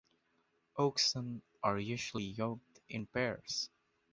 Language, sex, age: English, male, under 19